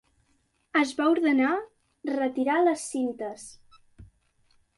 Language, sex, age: Catalan, female, under 19